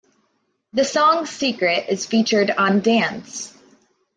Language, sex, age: English, female, 30-39